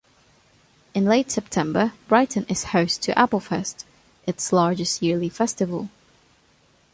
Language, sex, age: English, female, under 19